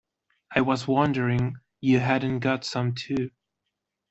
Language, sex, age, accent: English, male, 19-29, United States English